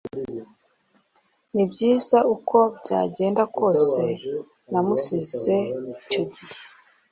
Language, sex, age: Kinyarwanda, female, 30-39